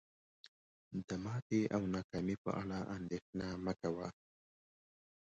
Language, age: Pashto, 19-29